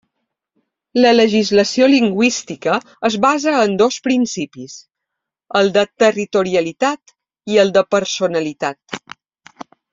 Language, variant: Catalan, Balear